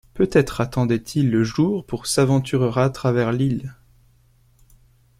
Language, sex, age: French, male, 19-29